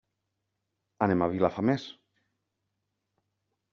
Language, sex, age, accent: Catalan, male, 40-49, valencià